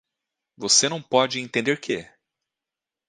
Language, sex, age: Portuguese, male, 30-39